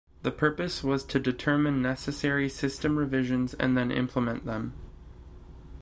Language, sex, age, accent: English, male, 19-29, United States English